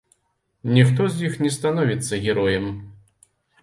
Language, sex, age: Belarusian, male, 40-49